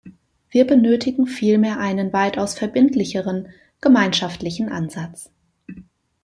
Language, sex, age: German, female, 40-49